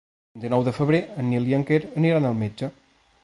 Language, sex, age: Catalan, male, 19-29